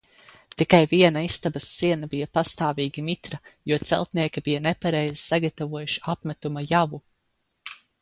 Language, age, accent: Latvian, under 19, Vidzemes